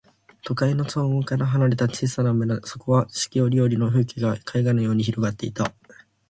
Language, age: Japanese, 19-29